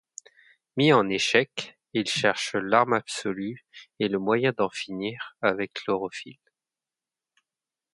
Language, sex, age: French, male, 30-39